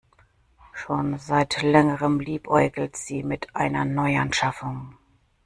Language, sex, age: German, female, 40-49